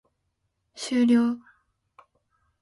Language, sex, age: Japanese, female, 19-29